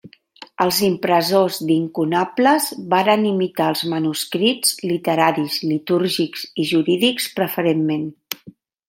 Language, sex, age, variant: Catalan, female, 50-59, Central